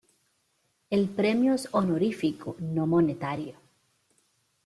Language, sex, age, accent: Spanish, female, 30-39, América central